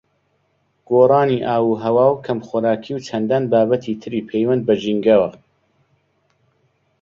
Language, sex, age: Central Kurdish, male, 30-39